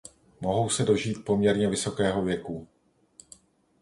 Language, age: Czech, 40-49